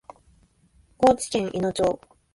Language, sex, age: Japanese, female, 19-29